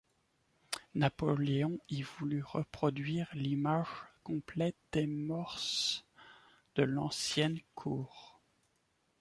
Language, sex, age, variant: French, male, 19-29, Français de métropole